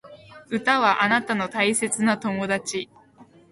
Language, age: Japanese, 19-29